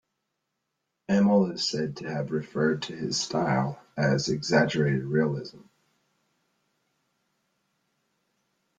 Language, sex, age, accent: English, male, 40-49, United States English